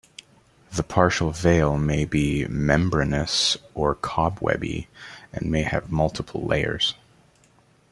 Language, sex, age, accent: English, male, 30-39, Canadian English